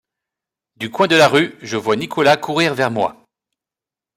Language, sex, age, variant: French, male, 40-49, Français de métropole